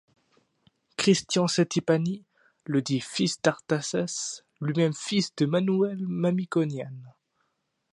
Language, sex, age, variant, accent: French, male, under 19, Français d'Europe, Français de Suisse